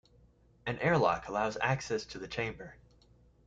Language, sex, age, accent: English, male, 19-29, United States English